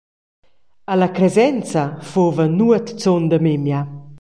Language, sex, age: Romansh, female, 40-49